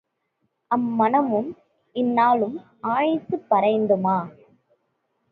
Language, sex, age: Tamil, female, 19-29